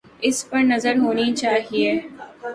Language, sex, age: Urdu, female, 19-29